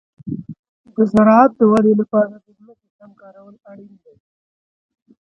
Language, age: Pashto, 19-29